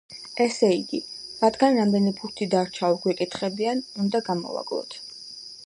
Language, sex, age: Georgian, female, 19-29